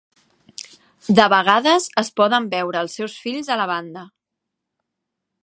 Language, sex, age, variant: Catalan, female, 40-49, Central